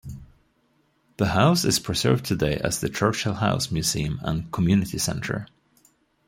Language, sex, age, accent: English, male, 30-39, United States English